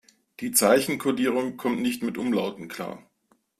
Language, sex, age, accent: German, male, 40-49, Deutschland Deutsch